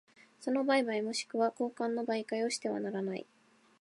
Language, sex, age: Japanese, female, 19-29